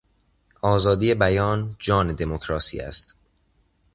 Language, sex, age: Persian, male, under 19